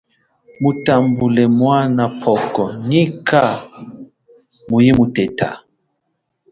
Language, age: Chokwe, 30-39